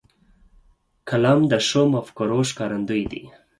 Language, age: Pashto, 30-39